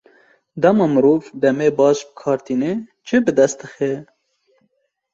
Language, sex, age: Kurdish, male, 19-29